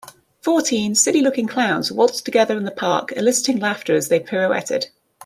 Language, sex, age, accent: English, female, 30-39, England English